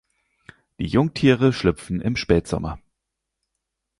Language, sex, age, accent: German, male, 19-29, Deutschland Deutsch